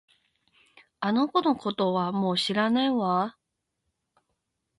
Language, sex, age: Japanese, female, 40-49